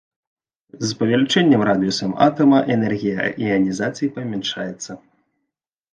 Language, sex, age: Belarusian, male, 30-39